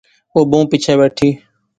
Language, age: Pahari-Potwari, 19-29